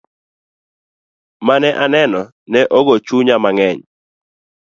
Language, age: Luo (Kenya and Tanzania), 19-29